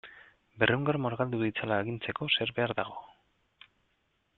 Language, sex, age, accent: Basque, male, 30-39, Mendebalekoa (Araba, Bizkaia, Gipuzkoako mendebaleko herri batzuk)